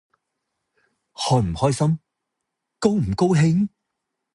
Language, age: Cantonese, 40-49